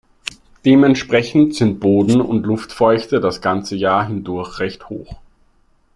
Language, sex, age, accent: German, male, 30-39, Österreichisches Deutsch